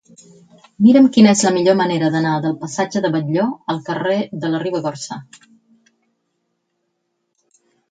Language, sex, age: Catalan, female, 50-59